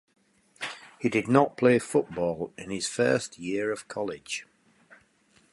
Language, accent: English, England English